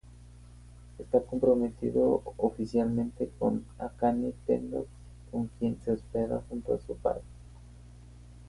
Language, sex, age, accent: Spanish, male, 19-29, México